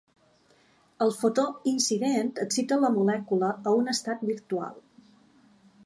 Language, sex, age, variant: Catalan, female, 40-49, Balear